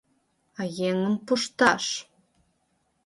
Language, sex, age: Mari, female, under 19